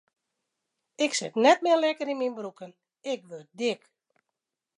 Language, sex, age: Western Frisian, female, 40-49